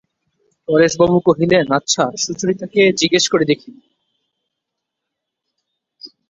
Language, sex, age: Bengali, male, 19-29